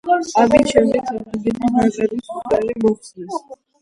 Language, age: Georgian, under 19